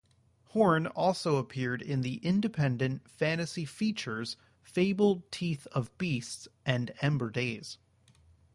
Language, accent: English, United States English